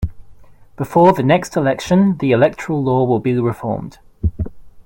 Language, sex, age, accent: English, male, 19-29, Australian English